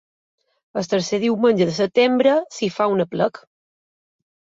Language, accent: Catalan, mallorquí